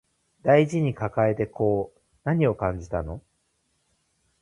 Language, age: Japanese, 30-39